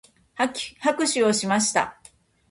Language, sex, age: Japanese, female, 50-59